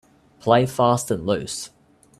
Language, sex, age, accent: English, male, 19-29, Australian English